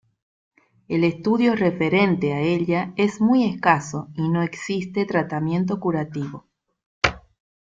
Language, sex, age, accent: Spanish, female, 40-49, Rioplatense: Argentina, Uruguay, este de Bolivia, Paraguay